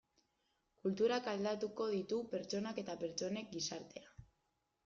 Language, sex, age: Basque, female, 19-29